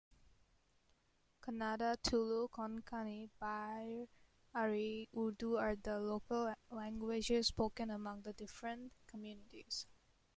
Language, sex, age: English, female, under 19